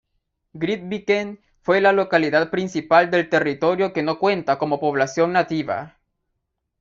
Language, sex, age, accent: Spanish, male, 19-29, América central